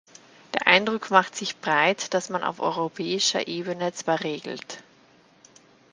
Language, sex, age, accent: German, female, 30-39, Österreichisches Deutsch